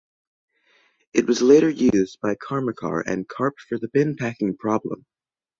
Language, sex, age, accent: English, male, under 19, United States English